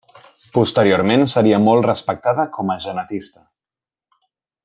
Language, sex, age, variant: Catalan, male, 19-29, Central